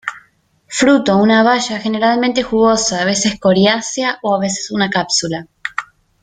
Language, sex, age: Spanish, female, 19-29